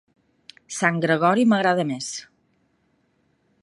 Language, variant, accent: Catalan, Balear, balear